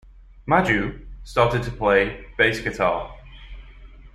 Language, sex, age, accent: English, male, 19-29, England English